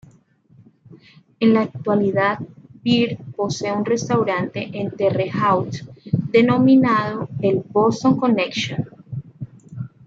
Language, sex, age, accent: Spanish, female, 30-39, Caribe: Cuba, Venezuela, Puerto Rico, República Dominicana, Panamá, Colombia caribeña, México caribeño, Costa del golfo de México